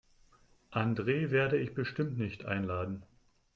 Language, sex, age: German, male, 30-39